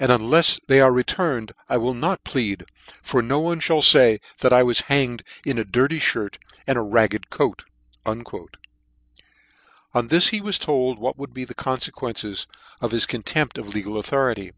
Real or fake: real